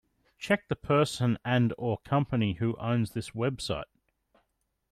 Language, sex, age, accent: English, male, 30-39, Australian English